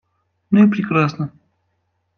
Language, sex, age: Russian, male, 19-29